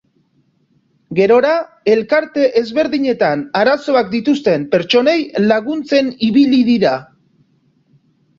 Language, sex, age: Basque, male, 40-49